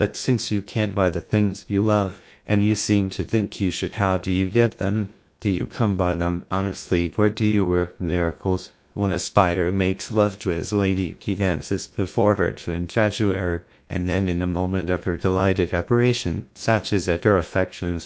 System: TTS, GlowTTS